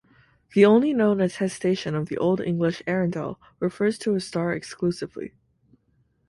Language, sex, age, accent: English, female, 19-29, United States English